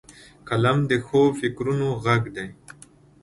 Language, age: Pashto, 19-29